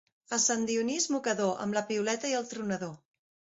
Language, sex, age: Catalan, female, 40-49